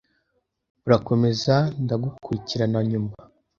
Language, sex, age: Kinyarwanda, male, under 19